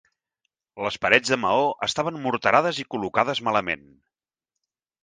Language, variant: Catalan, Central